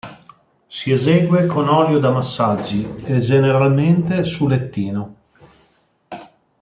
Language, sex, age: Italian, male, 40-49